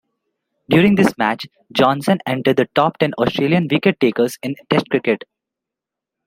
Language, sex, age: English, male, under 19